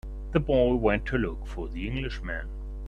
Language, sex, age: English, male, 40-49